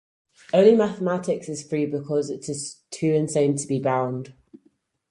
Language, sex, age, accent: English, female, 19-29, England English